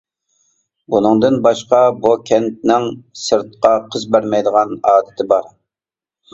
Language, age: Uyghur, 30-39